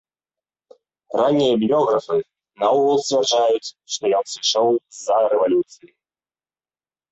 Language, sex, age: Belarusian, male, 19-29